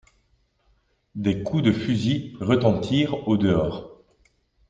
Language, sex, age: French, male, 30-39